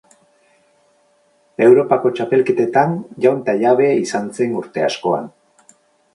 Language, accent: Basque, Mendebalekoa (Araba, Bizkaia, Gipuzkoako mendebaleko herri batzuk)